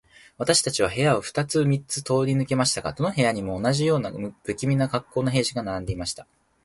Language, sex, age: Japanese, male, 19-29